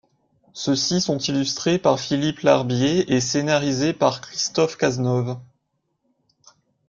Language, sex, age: French, male, 19-29